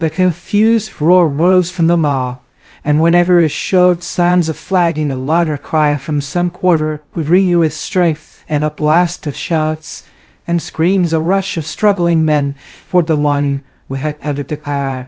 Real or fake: fake